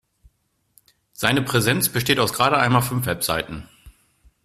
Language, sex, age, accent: German, male, 40-49, Deutschland Deutsch